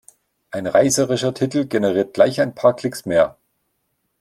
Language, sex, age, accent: German, male, 40-49, Deutschland Deutsch